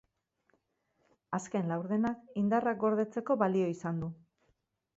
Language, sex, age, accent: Basque, female, 50-59, Mendebalekoa (Araba, Bizkaia, Gipuzkoako mendebaleko herri batzuk)